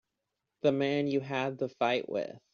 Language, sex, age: English, male, 19-29